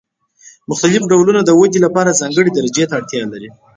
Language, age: Pashto, 19-29